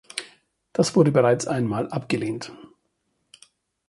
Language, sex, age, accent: German, male, 50-59, Deutschland Deutsch